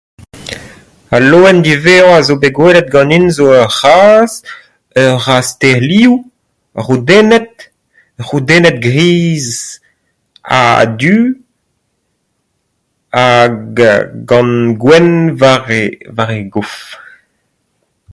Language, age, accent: Breton, 30-39, Kerneveg; Leoneg